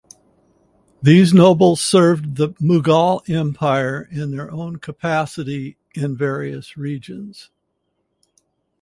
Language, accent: English, United States English